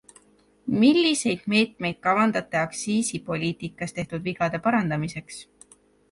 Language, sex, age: Estonian, female, 19-29